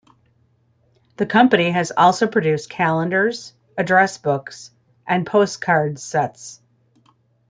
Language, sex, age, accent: English, female, 40-49, United States English